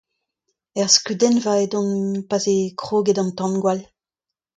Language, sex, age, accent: Breton, female, 50-59, Kerneveg